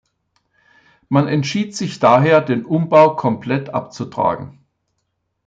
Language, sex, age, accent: German, male, 70-79, Deutschland Deutsch